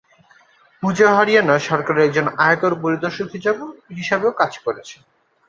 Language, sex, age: Bengali, male, 19-29